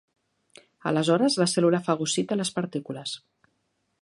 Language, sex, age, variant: Catalan, female, 40-49, Central